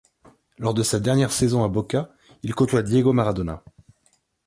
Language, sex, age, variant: French, male, 30-39, Français de métropole